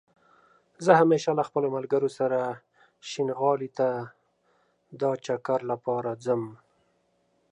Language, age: Pashto, 30-39